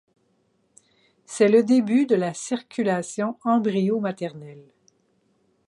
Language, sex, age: French, female, 50-59